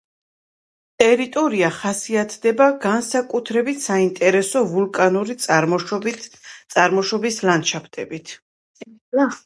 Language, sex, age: Georgian, female, 30-39